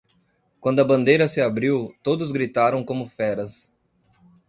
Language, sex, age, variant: Portuguese, male, 40-49, Portuguese (Brasil)